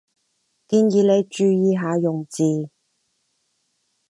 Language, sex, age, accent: Cantonese, female, 30-39, 广州音